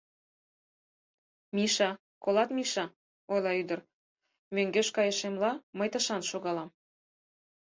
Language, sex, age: Mari, female, 19-29